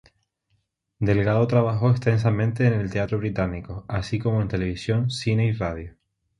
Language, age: Spanish, 19-29